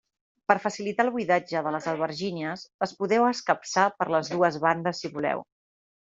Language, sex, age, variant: Catalan, female, 40-49, Central